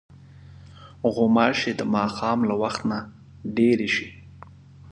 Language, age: Pashto, 30-39